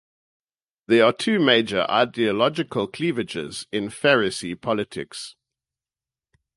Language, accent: English, Southern African (South Africa, Zimbabwe, Namibia)